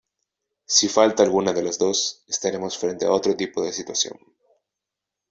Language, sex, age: Spanish, male, 19-29